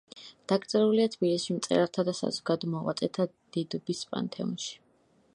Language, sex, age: Georgian, female, 19-29